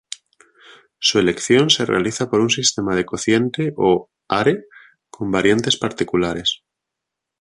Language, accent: Spanish, España: Centro-Sur peninsular (Madrid, Toledo, Castilla-La Mancha)